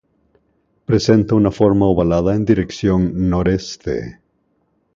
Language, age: Spanish, 50-59